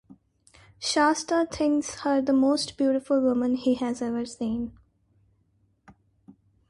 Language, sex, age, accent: English, female, 19-29, India and South Asia (India, Pakistan, Sri Lanka)